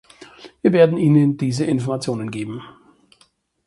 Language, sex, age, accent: German, male, 50-59, Deutschland Deutsch